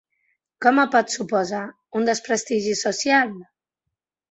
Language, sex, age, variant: Catalan, female, 30-39, Balear